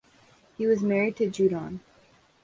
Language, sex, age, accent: English, female, under 19, United States English